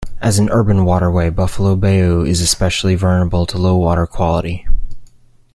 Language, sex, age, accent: English, male, 19-29, United States English